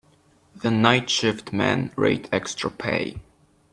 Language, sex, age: English, male, under 19